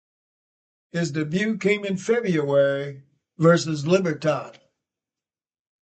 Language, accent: English, United States English